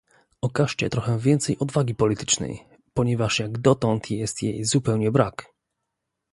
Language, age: Polish, 30-39